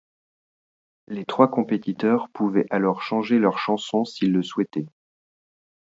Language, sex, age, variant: French, male, 40-49, Français de métropole